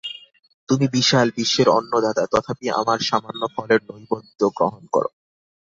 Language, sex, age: Bengali, male, 19-29